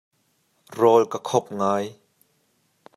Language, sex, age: Hakha Chin, male, 30-39